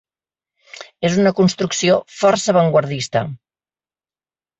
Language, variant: Catalan, Central